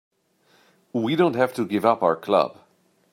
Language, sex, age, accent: English, male, 30-39, England English